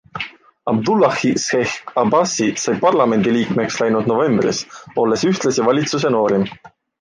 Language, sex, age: Estonian, male, 19-29